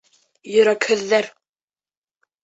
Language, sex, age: Bashkir, male, under 19